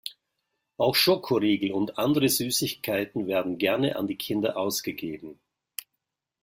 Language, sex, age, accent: German, male, 50-59, Schweizerdeutsch